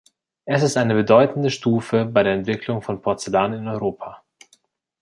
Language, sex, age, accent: German, male, 19-29, Deutschland Deutsch